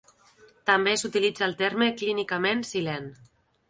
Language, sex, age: Catalan, female, 30-39